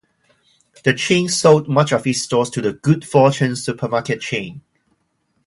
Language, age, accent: English, 30-39, Hong Kong English